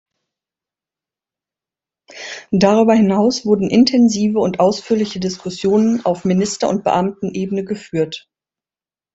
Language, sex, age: German, female, 50-59